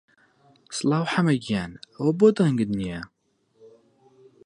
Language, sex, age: Central Kurdish, male, 19-29